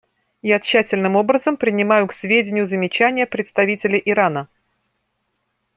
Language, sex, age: Russian, female, 50-59